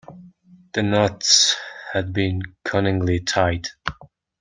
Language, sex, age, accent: English, male, 30-39, United States English